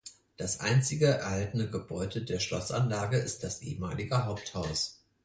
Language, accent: German, Deutschland Deutsch